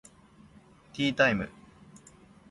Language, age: Japanese, 19-29